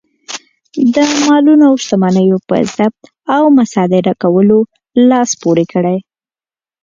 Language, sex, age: Pashto, female, 19-29